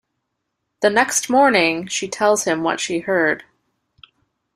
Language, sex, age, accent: English, female, 19-29, Canadian English